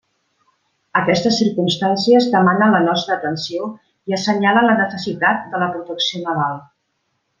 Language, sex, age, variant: Catalan, female, 50-59, Central